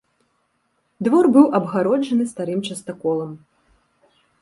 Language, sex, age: Belarusian, female, 30-39